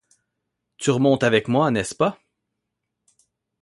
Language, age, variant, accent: French, 40-49, Français d'Amérique du Nord, Français du Canada